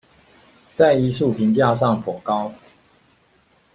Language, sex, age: Chinese, male, 50-59